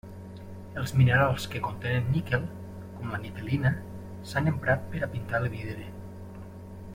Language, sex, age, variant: Catalan, male, 40-49, Septentrional